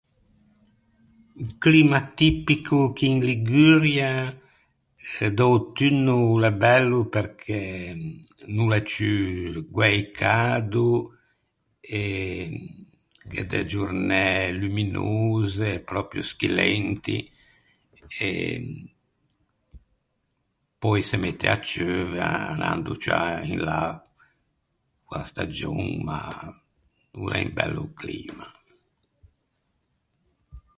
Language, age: Ligurian, 70-79